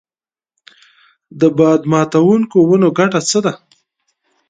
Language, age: Pashto, 30-39